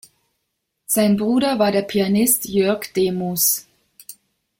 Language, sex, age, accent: German, female, 50-59, Deutschland Deutsch